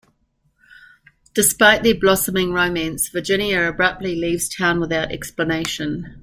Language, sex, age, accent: English, female, 60-69, New Zealand English